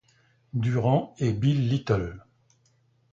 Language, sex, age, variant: French, male, 70-79, Français de métropole